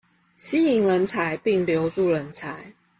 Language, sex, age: Chinese, female, 19-29